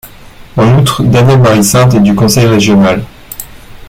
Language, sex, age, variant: French, male, 19-29, Français des départements et régions d'outre-mer